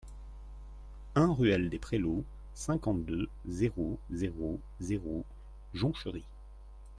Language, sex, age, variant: French, male, 40-49, Français de métropole